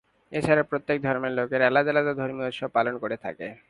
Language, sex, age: Bengali, male, 19-29